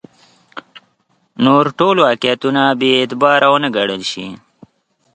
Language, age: Pashto, 19-29